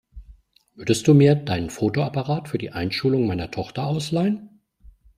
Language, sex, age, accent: German, male, 40-49, Deutschland Deutsch